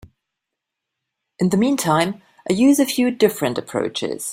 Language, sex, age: English, female, 40-49